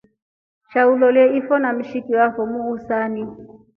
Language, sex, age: Rombo, female, 40-49